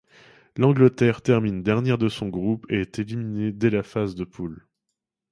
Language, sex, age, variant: French, male, 30-39, Français de métropole